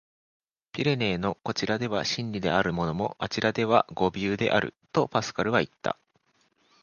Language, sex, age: Japanese, male, 19-29